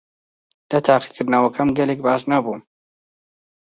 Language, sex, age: Central Kurdish, male, 19-29